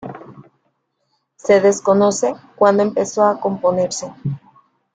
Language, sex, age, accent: Spanish, female, 30-39, México